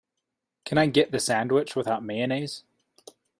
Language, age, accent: English, 19-29, United States English